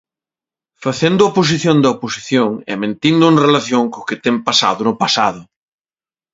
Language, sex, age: Galician, male, 40-49